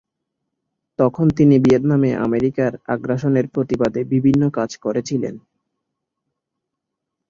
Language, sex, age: Bengali, male, 19-29